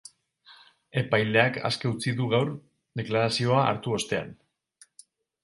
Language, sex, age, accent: Basque, male, 40-49, Mendebalekoa (Araba, Bizkaia, Gipuzkoako mendebaleko herri batzuk)